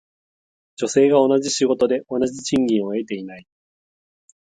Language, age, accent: Japanese, 19-29, 関西弁